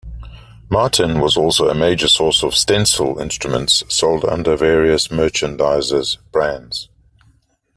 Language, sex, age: English, male, 50-59